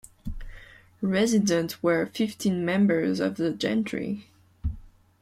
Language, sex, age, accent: English, female, 19-29, United States English